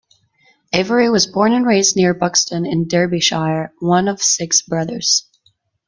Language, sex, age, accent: English, female, 19-29, United States English